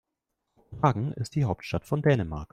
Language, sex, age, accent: German, male, 19-29, Deutschland Deutsch